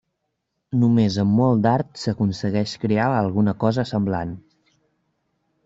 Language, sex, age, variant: Catalan, male, under 19, Central